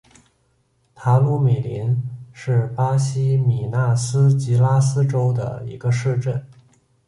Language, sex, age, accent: Chinese, male, 19-29, 出生地：北京市